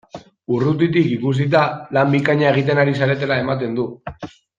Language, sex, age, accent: Basque, male, under 19, Mendebalekoa (Araba, Bizkaia, Gipuzkoako mendebaleko herri batzuk)